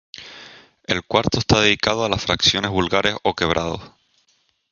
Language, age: Spanish, 19-29